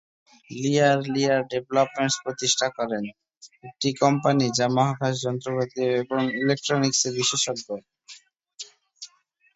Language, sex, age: Bengali, male, 30-39